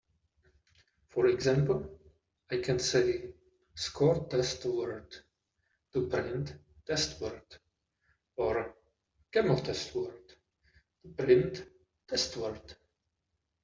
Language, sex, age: English, male, 30-39